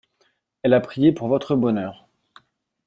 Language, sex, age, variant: French, male, 40-49, Français de métropole